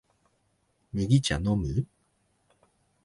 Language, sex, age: Japanese, male, 50-59